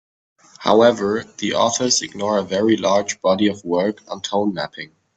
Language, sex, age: English, male, 19-29